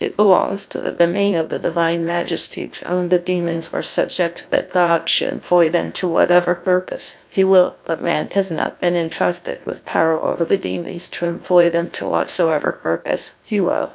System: TTS, GlowTTS